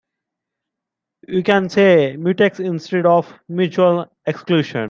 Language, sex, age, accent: English, male, 19-29, India and South Asia (India, Pakistan, Sri Lanka)